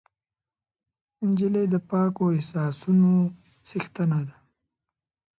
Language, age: Pashto, 19-29